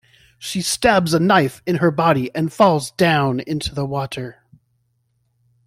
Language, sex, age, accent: English, male, 50-59, United States English